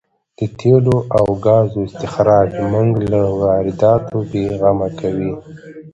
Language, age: Pashto, 19-29